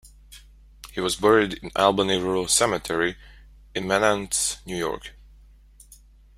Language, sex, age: English, male, 19-29